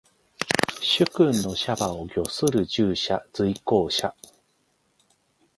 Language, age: Japanese, 40-49